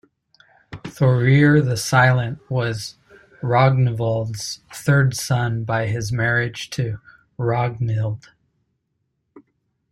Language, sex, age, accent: English, male, 30-39, United States English